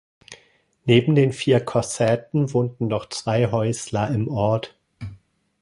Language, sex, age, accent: German, male, 40-49, Deutschland Deutsch